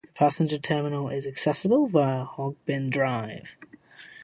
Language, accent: English, England English